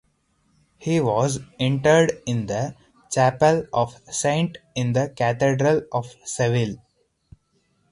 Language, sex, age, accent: English, male, 19-29, India and South Asia (India, Pakistan, Sri Lanka)